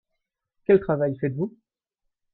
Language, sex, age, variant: French, male, 19-29, Français de métropole